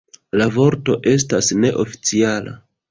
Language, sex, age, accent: Esperanto, male, 30-39, Internacia